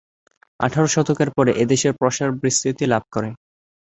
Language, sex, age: Bengali, male, 19-29